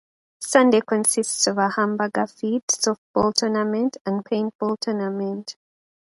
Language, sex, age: English, female, 19-29